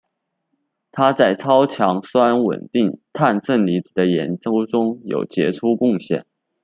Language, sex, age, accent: Chinese, male, 19-29, 出生地：四川省